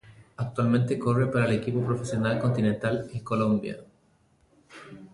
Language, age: Spanish, 19-29